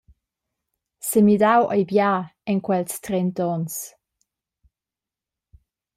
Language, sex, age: Romansh, female, 19-29